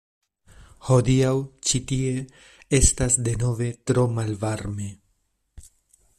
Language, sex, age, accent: Esperanto, male, 40-49, Internacia